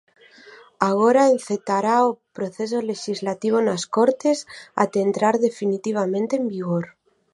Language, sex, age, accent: Galician, female, 30-39, Atlántico (seseo e gheada)